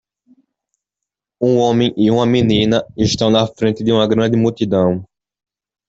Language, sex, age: Portuguese, male, under 19